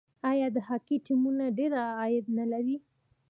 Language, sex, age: Pashto, female, under 19